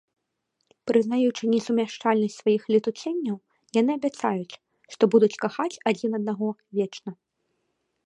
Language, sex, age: Belarusian, female, 19-29